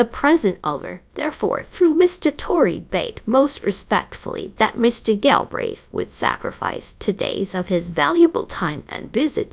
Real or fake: fake